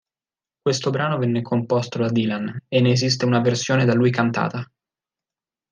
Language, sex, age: Italian, male, 19-29